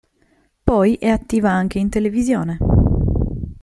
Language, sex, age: Italian, female, 30-39